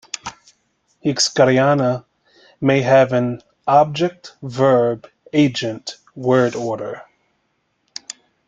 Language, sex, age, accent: English, male, 30-39, United States English